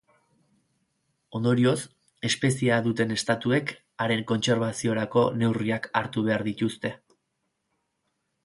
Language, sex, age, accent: Basque, male, 30-39, Erdialdekoa edo Nafarra (Gipuzkoa, Nafarroa)